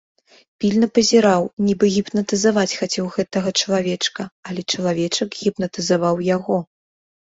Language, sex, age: Belarusian, female, 19-29